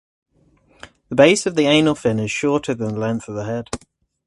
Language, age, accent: English, 30-39, England English